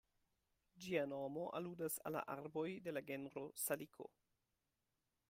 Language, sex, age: Esperanto, male, 30-39